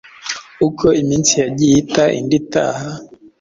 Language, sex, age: Kinyarwanda, male, 19-29